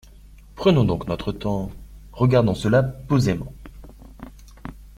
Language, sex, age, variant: French, male, 30-39, Français de métropole